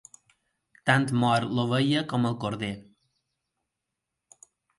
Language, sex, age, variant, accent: Catalan, male, 19-29, Balear, mallorquí